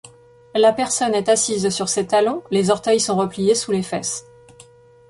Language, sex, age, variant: French, female, 30-39, Français de métropole